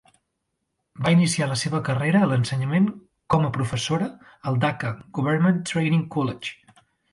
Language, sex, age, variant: Catalan, male, 30-39, Central